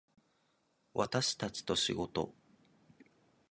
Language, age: Japanese, 19-29